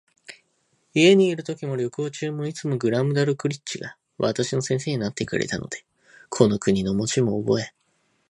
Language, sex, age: Japanese, male, 19-29